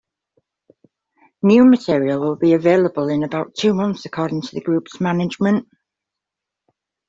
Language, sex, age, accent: English, female, 40-49, England English